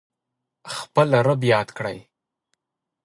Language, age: Pashto, 19-29